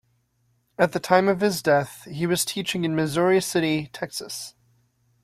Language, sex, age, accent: English, male, 19-29, United States English